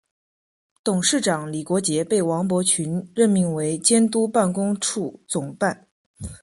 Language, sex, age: Chinese, female, under 19